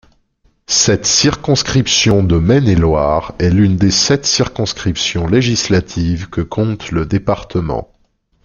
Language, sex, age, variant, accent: French, male, 30-39, Français d'Europe, Français de Suisse